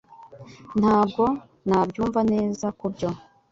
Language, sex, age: Kinyarwanda, male, 30-39